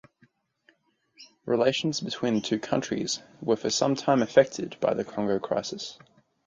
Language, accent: English, Australian English